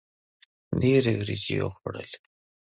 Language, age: Pashto, 19-29